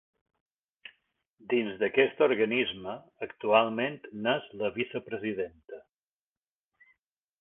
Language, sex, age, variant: Catalan, male, 50-59, Balear